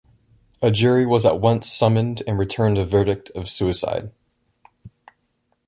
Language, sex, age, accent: English, male, under 19, United States English